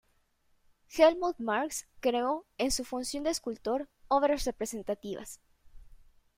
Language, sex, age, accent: Spanish, female, 19-29, México